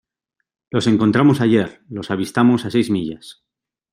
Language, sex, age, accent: Spanish, male, 30-39, España: Norte peninsular (Asturias, Castilla y León, Cantabria, País Vasco, Navarra, Aragón, La Rioja, Guadalajara, Cuenca)